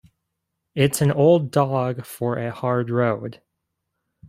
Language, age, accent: English, 19-29, United States English